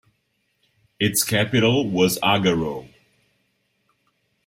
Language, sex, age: English, male, 30-39